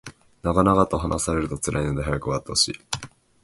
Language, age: Japanese, 19-29